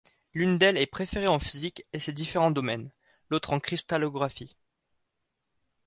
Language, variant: French, Français de métropole